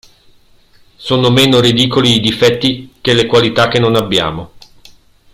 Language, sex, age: Italian, male, 50-59